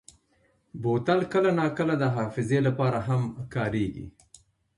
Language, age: Pashto, 50-59